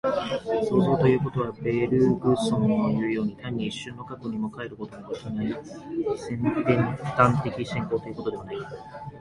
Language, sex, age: Japanese, male, 19-29